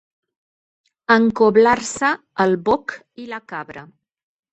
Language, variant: Catalan, Septentrional